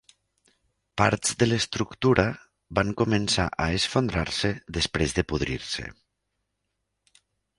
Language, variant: Catalan, Nord-Occidental